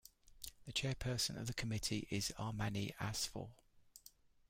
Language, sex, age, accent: English, male, 50-59, England English